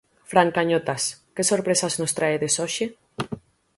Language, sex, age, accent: Galician, female, 19-29, Central (gheada); Oriental (común en zona oriental)